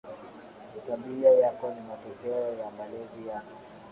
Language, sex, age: Swahili, male, 19-29